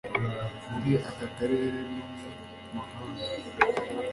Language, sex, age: Kinyarwanda, male, under 19